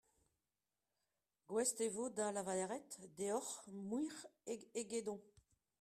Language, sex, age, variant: French, female, 60-69, Français de métropole